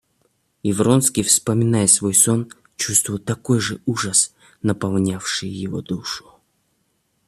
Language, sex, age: Russian, male, 19-29